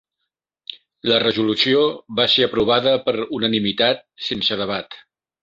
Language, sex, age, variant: Catalan, male, 60-69, Central